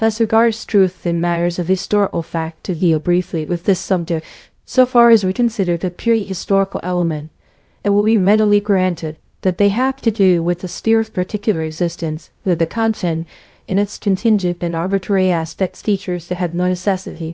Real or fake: fake